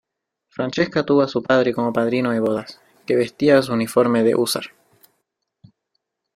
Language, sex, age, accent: Spanish, male, 19-29, México